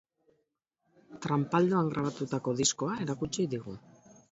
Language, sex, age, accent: Basque, female, 50-59, Mendebalekoa (Araba, Bizkaia, Gipuzkoako mendebaleko herri batzuk)